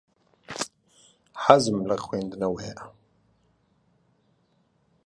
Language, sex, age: Central Kurdish, male, 19-29